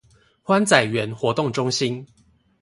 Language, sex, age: Chinese, male, 40-49